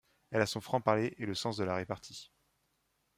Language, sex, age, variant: French, male, 30-39, Français de métropole